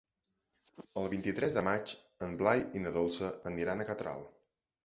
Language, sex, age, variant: Catalan, male, 19-29, Central